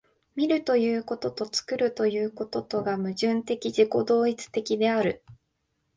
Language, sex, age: Japanese, female, 19-29